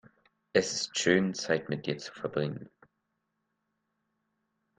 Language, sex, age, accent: German, male, under 19, Deutschland Deutsch